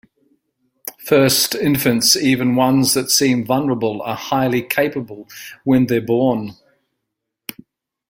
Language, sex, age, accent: English, male, 60-69, England English